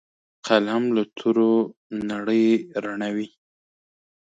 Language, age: Pashto, 30-39